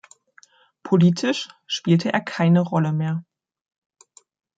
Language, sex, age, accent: German, female, 30-39, Deutschland Deutsch